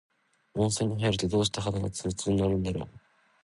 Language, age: Japanese, 19-29